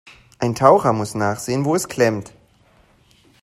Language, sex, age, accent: German, male, 30-39, Deutschland Deutsch